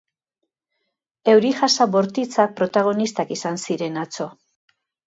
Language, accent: Basque, Mendebalekoa (Araba, Bizkaia, Gipuzkoako mendebaleko herri batzuk)